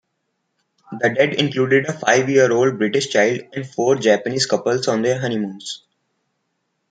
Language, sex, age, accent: English, male, 19-29, India and South Asia (India, Pakistan, Sri Lanka)